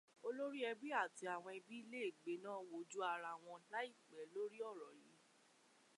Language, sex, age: Yoruba, female, 19-29